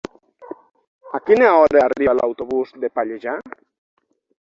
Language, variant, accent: Catalan, Nord-Occidental, nord-occidental; Lleida